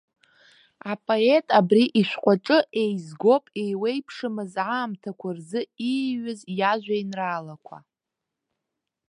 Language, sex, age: Abkhazian, female, under 19